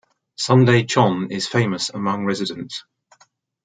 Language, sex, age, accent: English, male, 60-69, England English